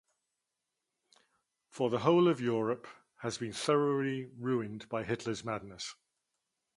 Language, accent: English, Welsh English